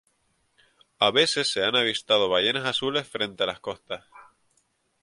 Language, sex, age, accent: Spanish, male, 19-29, España: Islas Canarias